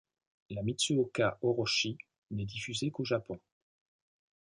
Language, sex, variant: French, male, Français de métropole